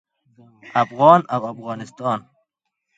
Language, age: Pashto, 19-29